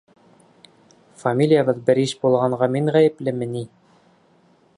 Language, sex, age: Bashkir, male, 30-39